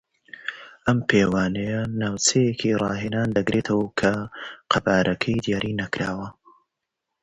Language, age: English, 30-39